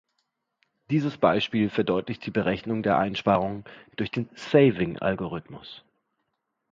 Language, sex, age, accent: German, male, 30-39, Deutschland Deutsch